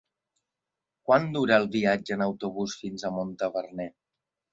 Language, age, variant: Catalan, 19-29, Balear